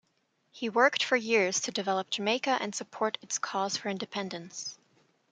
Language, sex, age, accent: English, female, 19-29, United States English